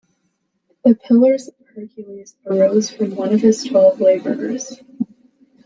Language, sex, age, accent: English, female, under 19, United States English